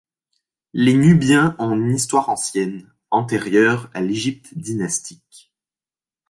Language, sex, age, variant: French, male, 19-29, Français de métropole